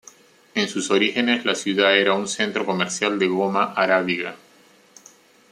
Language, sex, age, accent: Spanish, male, 50-59, Andino-Pacífico: Colombia, Perú, Ecuador, oeste de Bolivia y Venezuela andina